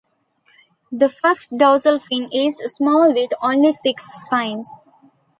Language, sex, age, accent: English, female, 19-29, India and South Asia (India, Pakistan, Sri Lanka)